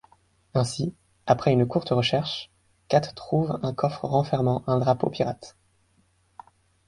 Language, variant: French, Français de métropole